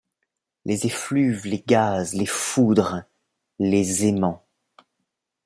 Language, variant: French, Français de métropole